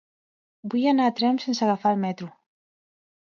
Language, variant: Catalan, Central